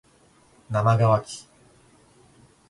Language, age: Japanese, 30-39